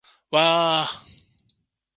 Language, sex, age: Japanese, male, 50-59